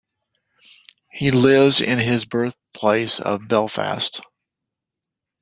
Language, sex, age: English, male, 60-69